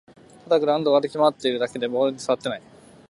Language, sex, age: Japanese, male, 19-29